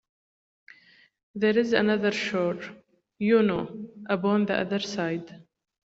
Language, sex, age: English, female, 19-29